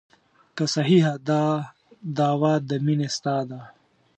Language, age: Pashto, 30-39